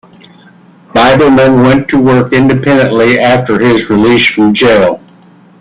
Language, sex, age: English, male, 60-69